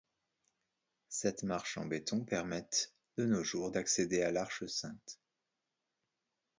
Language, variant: French, Français de métropole